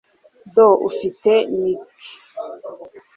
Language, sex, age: Kinyarwanda, female, 30-39